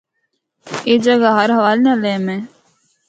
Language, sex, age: Northern Hindko, female, 19-29